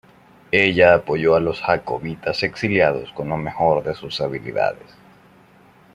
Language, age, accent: Spanish, 19-29, América central